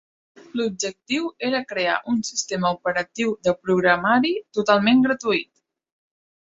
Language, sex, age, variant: Catalan, female, 30-39, Central